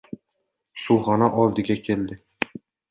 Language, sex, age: Uzbek, male, 19-29